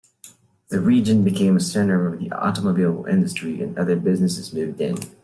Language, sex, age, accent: English, female, 19-29, Filipino